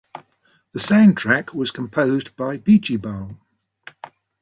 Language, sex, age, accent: English, male, 70-79, England English